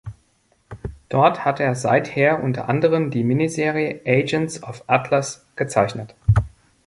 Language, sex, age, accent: German, male, 40-49, Deutschland Deutsch